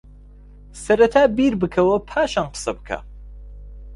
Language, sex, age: Central Kurdish, male, 19-29